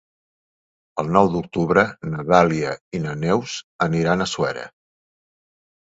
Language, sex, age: Catalan, male, 50-59